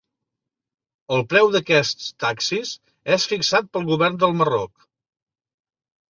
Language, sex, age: Catalan, male, 50-59